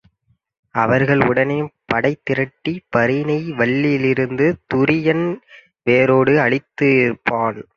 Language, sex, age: Tamil, male, 19-29